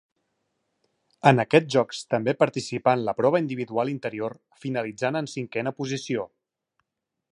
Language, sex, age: Catalan, male, 40-49